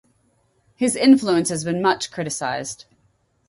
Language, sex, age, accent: English, female, 40-49, United States English